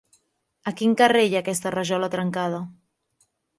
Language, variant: Catalan, Central